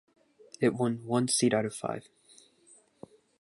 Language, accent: English, India and South Asia (India, Pakistan, Sri Lanka)